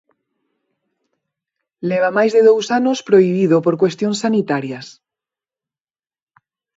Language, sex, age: Galician, female, 40-49